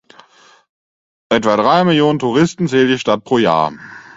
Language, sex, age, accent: German, male, 19-29, Deutschland Deutsch